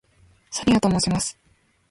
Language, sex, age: Japanese, female, 19-29